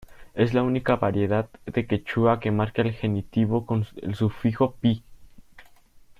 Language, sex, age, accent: Spanish, male, under 19, México